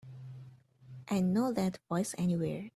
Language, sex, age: English, female, 19-29